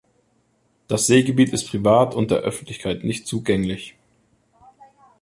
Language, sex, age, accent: German, male, 30-39, Deutschland Deutsch